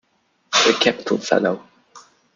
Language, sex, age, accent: English, male, 19-29, United States English